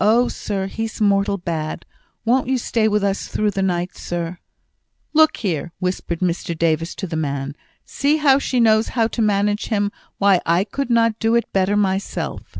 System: none